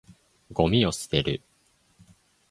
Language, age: Japanese, under 19